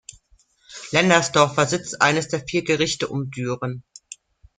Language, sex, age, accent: German, female, 50-59, Deutschland Deutsch